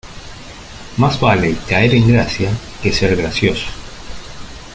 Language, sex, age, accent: Spanish, male, 50-59, Rioplatense: Argentina, Uruguay, este de Bolivia, Paraguay